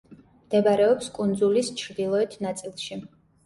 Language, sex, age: Georgian, female, 19-29